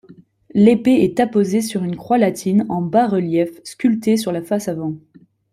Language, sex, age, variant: French, female, 19-29, Français de métropole